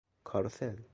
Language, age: Persian, 19-29